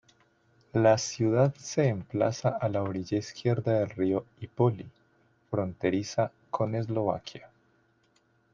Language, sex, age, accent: Spanish, male, 30-39, Andino-Pacífico: Colombia, Perú, Ecuador, oeste de Bolivia y Venezuela andina